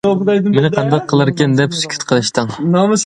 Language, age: Uyghur, 19-29